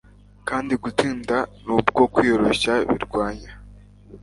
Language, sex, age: Kinyarwanda, male, under 19